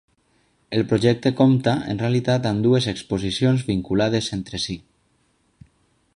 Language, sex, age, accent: Catalan, male, 19-29, valencià